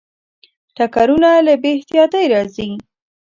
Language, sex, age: Pashto, female, under 19